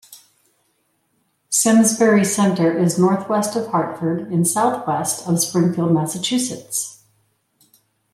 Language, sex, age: English, female, 50-59